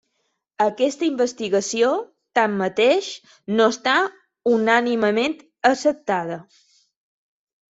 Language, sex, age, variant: Catalan, female, 30-39, Balear